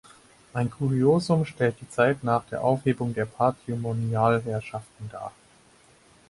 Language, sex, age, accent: German, male, 19-29, Deutschland Deutsch